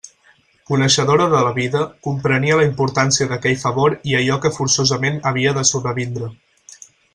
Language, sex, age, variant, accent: Catalan, male, 19-29, Central, central; Barceloní